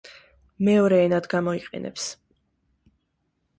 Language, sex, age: Georgian, female, 19-29